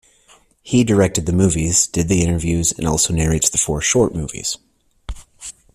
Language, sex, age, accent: English, male, 30-39, United States English